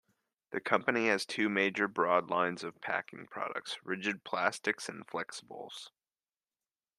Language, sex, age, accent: English, male, 19-29, United States English